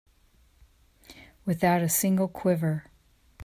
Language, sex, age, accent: English, female, 60-69, United States English